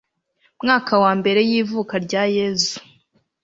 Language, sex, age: Kinyarwanda, female, 19-29